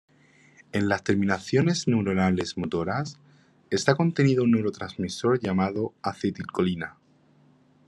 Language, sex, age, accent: Spanish, male, 19-29, España: Sur peninsular (Andalucia, Extremadura, Murcia)